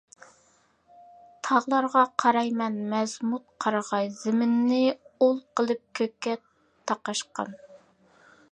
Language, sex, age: Uyghur, female, 19-29